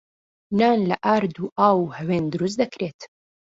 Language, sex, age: Central Kurdish, female, 19-29